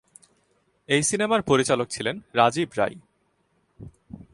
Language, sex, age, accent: Bengali, male, 19-29, প্রমিত